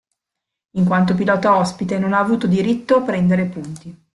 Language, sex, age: Italian, female, 40-49